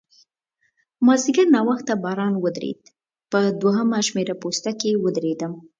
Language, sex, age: Pashto, female, 19-29